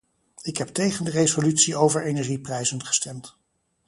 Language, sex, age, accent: Dutch, male, 50-59, Nederlands Nederlands